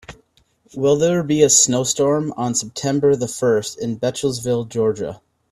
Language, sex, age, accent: English, male, 19-29, United States English